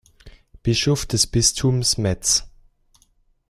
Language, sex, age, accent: German, male, under 19, Deutschland Deutsch